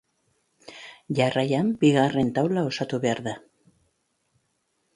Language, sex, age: Basque, female, 50-59